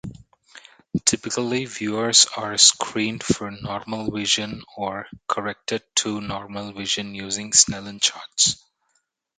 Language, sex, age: English, male, 30-39